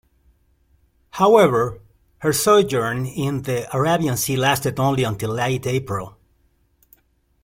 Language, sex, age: English, male, 60-69